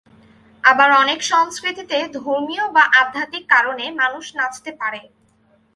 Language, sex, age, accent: Bengali, female, 19-29, Bangla